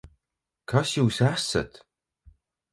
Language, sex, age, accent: Latvian, male, 19-29, Riga